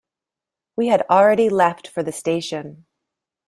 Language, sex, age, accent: English, female, 40-49, United States English